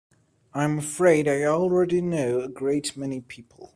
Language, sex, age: English, male, under 19